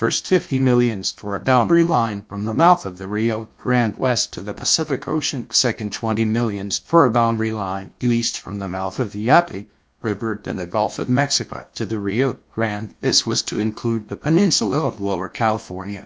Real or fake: fake